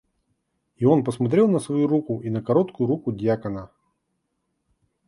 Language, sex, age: Russian, male, 40-49